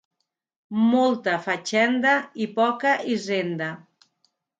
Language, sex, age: Catalan, female, 50-59